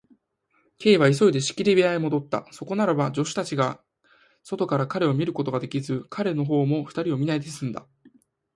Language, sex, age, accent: Japanese, male, 19-29, 標準語